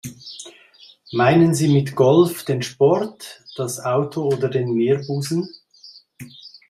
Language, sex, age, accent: German, male, 50-59, Schweizerdeutsch